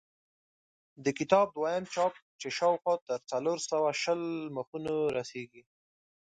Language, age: Pashto, 19-29